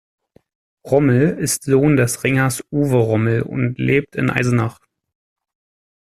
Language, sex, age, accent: German, male, 19-29, Deutschland Deutsch